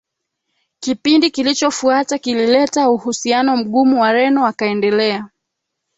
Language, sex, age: Swahili, female, 19-29